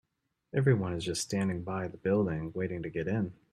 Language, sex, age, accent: English, male, 30-39, United States English